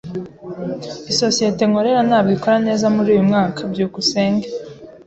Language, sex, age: Kinyarwanda, female, 19-29